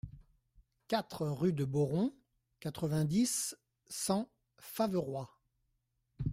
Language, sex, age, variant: French, male, 40-49, Français de métropole